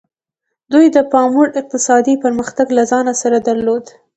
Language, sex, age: Pashto, female, under 19